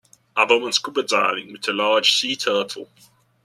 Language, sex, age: English, male, 19-29